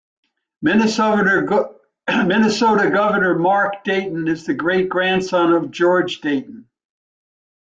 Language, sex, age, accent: English, male, 80-89, United States English